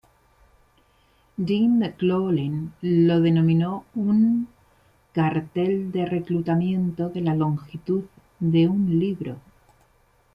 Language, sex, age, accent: Spanish, female, 50-59, España: Centro-Sur peninsular (Madrid, Toledo, Castilla-La Mancha)